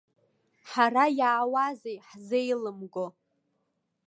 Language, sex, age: Abkhazian, female, 19-29